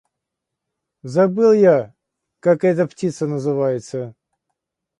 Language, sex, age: Russian, male, 50-59